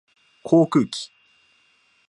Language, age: Japanese, 19-29